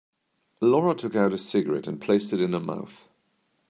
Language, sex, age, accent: English, male, 30-39, England English